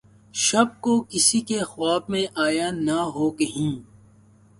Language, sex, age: Urdu, male, 19-29